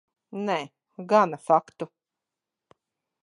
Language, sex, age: Latvian, female, 40-49